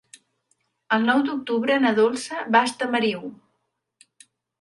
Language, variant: Catalan, Central